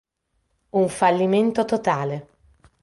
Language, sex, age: Italian, female, 30-39